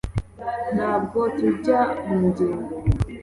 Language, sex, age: Kinyarwanda, female, 30-39